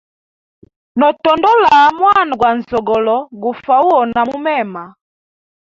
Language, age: Hemba, 30-39